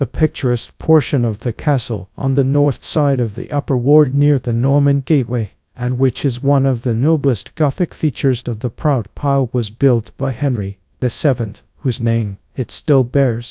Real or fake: fake